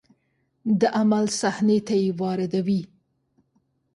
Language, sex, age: Pashto, female, 40-49